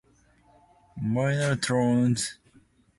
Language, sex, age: English, male, 19-29